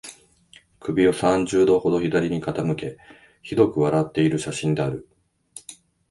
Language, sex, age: Japanese, male, 50-59